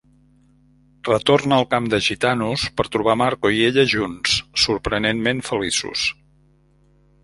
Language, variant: Catalan, Central